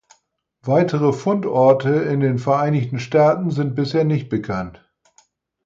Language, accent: German, Norddeutsch